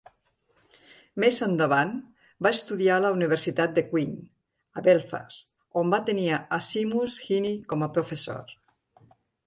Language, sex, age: Catalan, female, 60-69